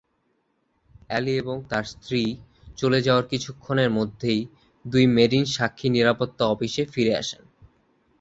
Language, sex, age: Bengali, male, under 19